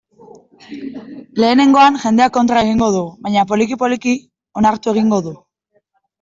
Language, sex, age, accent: Basque, female, 19-29, Mendebalekoa (Araba, Bizkaia, Gipuzkoako mendebaleko herri batzuk)